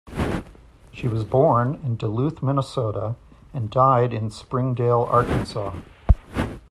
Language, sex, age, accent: English, male, 50-59, United States English